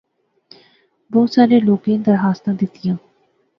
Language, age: Pahari-Potwari, 19-29